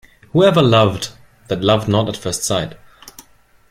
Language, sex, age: English, male, 19-29